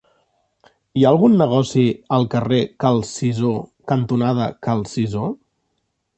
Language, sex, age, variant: Catalan, male, 40-49, Central